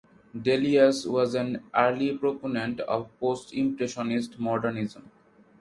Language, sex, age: English, male, 19-29